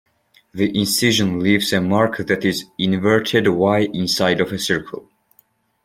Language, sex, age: English, male, under 19